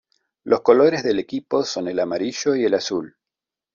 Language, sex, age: Spanish, male, 50-59